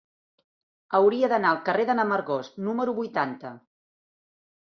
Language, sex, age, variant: Catalan, female, 40-49, Central